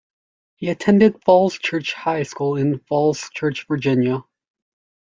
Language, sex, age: English, male, 19-29